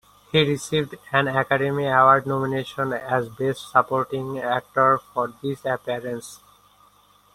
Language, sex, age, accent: English, male, 19-29, India and South Asia (India, Pakistan, Sri Lanka)